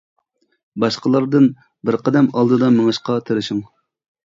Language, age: Uyghur, 19-29